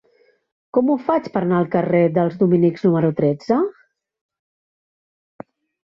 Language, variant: Catalan, Central